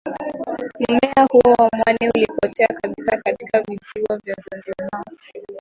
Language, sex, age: Swahili, female, under 19